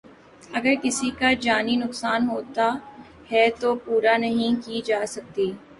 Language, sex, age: Urdu, female, 19-29